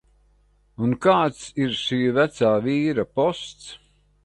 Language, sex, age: Latvian, male, 60-69